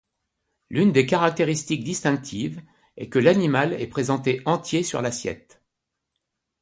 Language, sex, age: French, male, 60-69